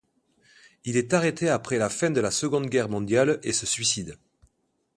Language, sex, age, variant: French, male, 50-59, Français de métropole